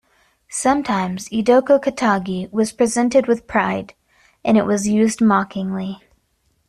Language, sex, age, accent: English, female, 19-29, United States English